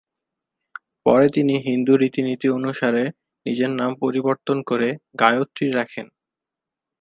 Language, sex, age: Bengali, male, 19-29